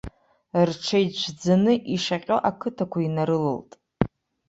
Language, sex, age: Abkhazian, female, 30-39